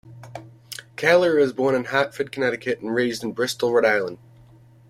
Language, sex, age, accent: English, male, 30-39, United States English